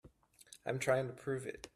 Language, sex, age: English, male, 30-39